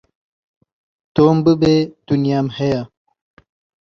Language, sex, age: Central Kurdish, male, 19-29